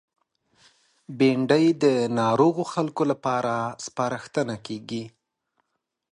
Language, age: Pashto, 30-39